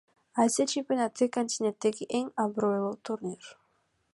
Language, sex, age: Kyrgyz, female, under 19